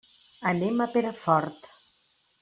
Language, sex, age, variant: Catalan, female, 50-59, Central